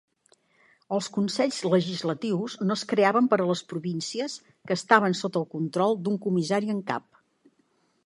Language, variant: Catalan, Central